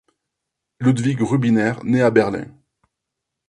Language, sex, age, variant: French, male, 40-49, Français de métropole